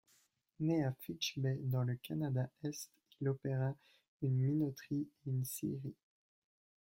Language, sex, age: French, male, 19-29